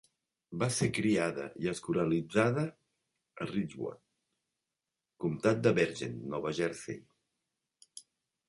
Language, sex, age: Catalan, male, 50-59